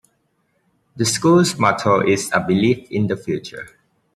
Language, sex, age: English, male, 19-29